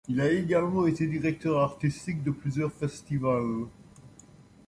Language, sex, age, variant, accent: French, male, 70-79, Français d'Europe, Français de Belgique